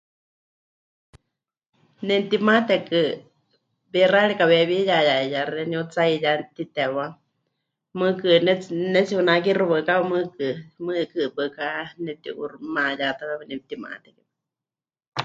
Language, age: Huichol, 30-39